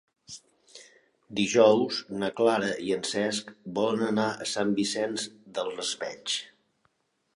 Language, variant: Catalan, Nord-Occidental